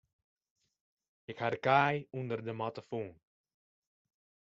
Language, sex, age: Western Frisian, male, 19-29